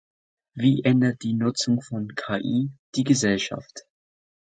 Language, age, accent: German, under 19, Deutschland Deutsch